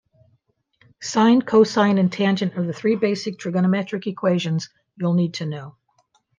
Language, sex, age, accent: English, female, 60-69, United States English